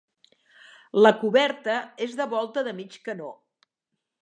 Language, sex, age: Catalan, female, 60-69